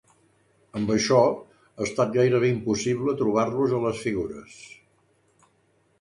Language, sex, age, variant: Catalan, male, 70-79, Central